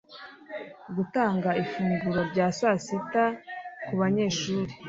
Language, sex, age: Kinyarwanda, female, 30-39